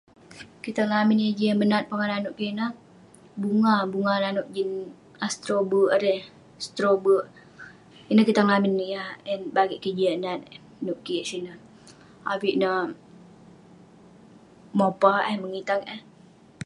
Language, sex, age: Western Penan, female, under 19